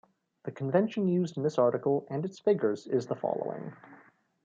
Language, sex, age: English, male, 19-29